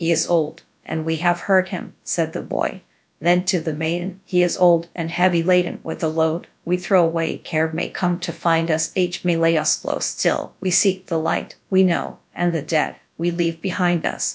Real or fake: fake